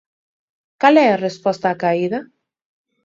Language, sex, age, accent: Galician, female, 30-39, Central (gheada)